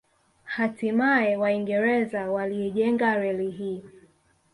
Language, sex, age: Swahili, female, 19-29